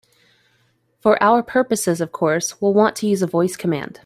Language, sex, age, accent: English, female, 30-39, United States English